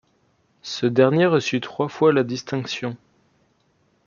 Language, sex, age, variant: French, male, 19-29, Français de métropole